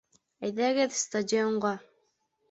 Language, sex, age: Bashkir, female, under 19